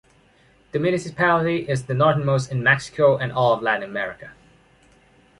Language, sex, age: English, male, 19-29